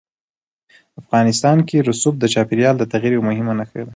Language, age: Pashto, 19-29